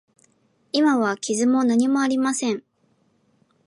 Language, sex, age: Japanese, female, 19-29